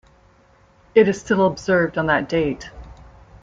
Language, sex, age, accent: English, female, 50-59, United States English